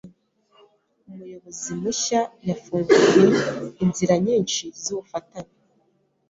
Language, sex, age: Kinyarwanda, female, 19-29